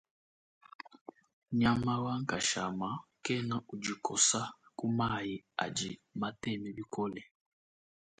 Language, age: Luba-Lulua, 19-29